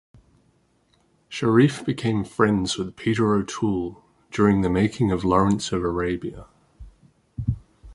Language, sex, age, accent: English, male, 30-39, Australian English